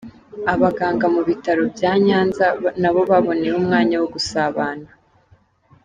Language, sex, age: Kinyarwanda, female, 19-29